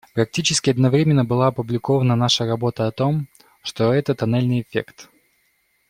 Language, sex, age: Russian, male, 19-29